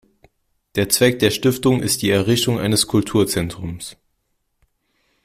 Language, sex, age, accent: German, male, under 19, Deutschland Deutsch